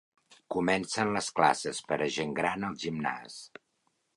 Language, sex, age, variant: Catalan, male, 40-49, Central